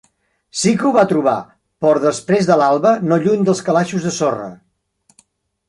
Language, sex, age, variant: Catalan, male, 60-69, Central